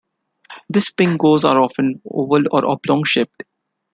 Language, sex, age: English, male, 19-29